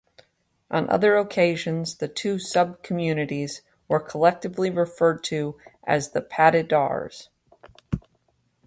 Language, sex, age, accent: English, female, 50-59, United States English